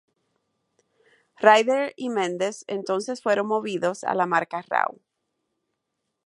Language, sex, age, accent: Spanish, male, under 19, Caribe: Cuba, Venezuela, Puerto Rico, República Dominicana, Panamá, Colombia caribeña, México caribeño, Costa del golfo de México